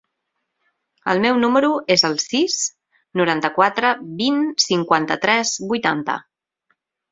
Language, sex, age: Catalan, female, 40-49